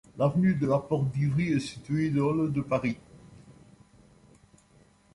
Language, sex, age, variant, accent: French, male, 70-79, Français d'Europe, Français de Belgique